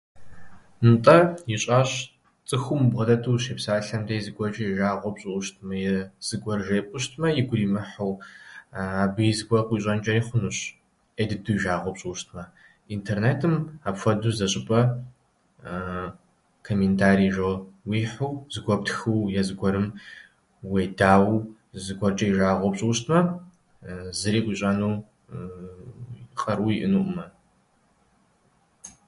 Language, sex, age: Kabardian, male, 19-29